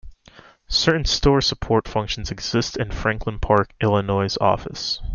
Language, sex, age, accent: English, male, 19-29, United States English